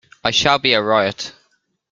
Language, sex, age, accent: English, male, under 19, England English